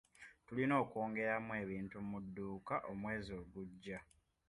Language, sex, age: Ganda, male, 19-29